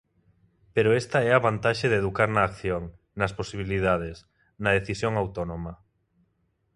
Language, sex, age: Galician, male, 19-29